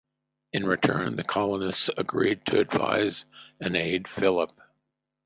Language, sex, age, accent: English, male, 60-69, United States English